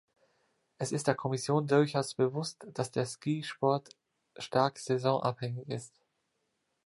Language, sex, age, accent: German, male, 19-29, Deutschland Deutsch